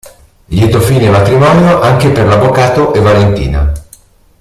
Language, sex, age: Italian, male, 50-59